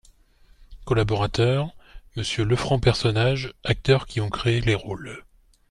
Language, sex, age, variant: French, male, 50-59, Français de métropole